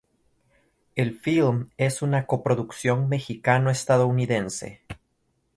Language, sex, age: Spanish, male, 30-39